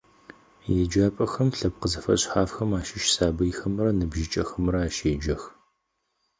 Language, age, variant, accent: Adyghe, 30-39, Адыгабзэ (Кирил, пстэумэ зэдыряе), Кıэмгуй (Çemguy)